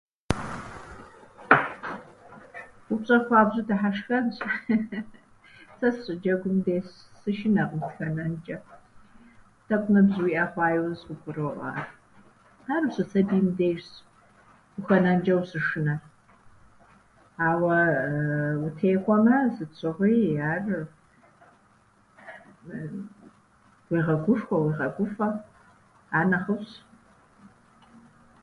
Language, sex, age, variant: Kabardian, female, 50-59, Адыгэбзэ (Къэбэрдей, Кирил, Урысей)